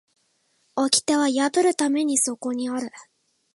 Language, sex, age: Japanese, female, 19-29